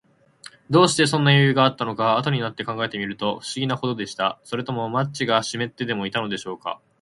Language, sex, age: Japanese, male, 19-29